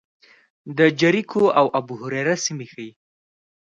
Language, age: Pashto, under 19